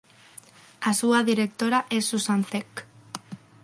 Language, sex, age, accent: Galician, female, under 19, Central (gheada); Neofalante